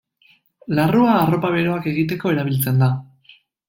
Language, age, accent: Basque, 19-29, Mendebalekoa (Araba, Bizkaia, Gipuzkoako mendebaleko herri batzuk)